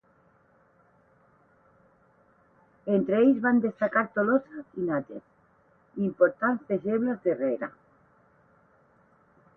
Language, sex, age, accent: Catalan, female, 50-59, central; nord-occidental